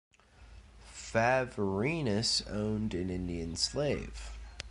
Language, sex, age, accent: English, male, 30-39, United States English